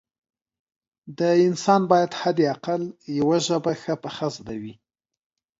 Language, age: Pashto, 19-29